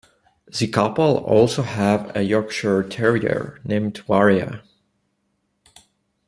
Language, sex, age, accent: English, male, 19-29, United States English